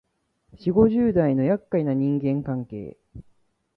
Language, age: Japanese, 19-29